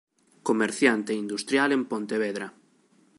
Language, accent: Galician, Oriental (común en zona oriental)